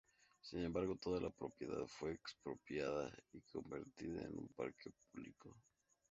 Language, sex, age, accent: Spanish, male, 19-29, México